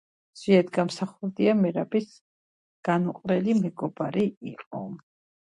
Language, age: Georgian, 40-49